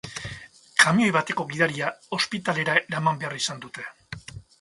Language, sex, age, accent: Basque, male, 60-69, Mendebalekoa (Araba, Bizkaia, Gipuzkoako mendebaleko herri batzuk)